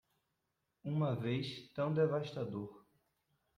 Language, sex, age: Portuguese, male, 19-29